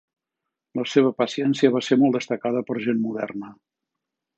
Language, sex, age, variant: Catalan, male, 60-69, Central